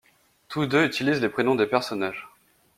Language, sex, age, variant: French, male, 19-29, Français de métropole